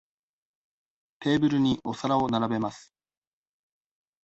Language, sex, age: Japanese, male, 40-49